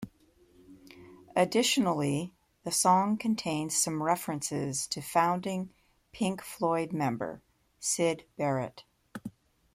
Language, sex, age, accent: English, female, 50-59, United States English